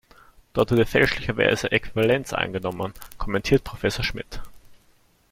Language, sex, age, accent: German, male, 30-39, Österreichisches Deutsch